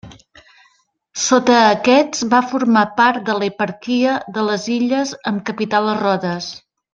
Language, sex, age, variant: Catalan, female, 50-59, Central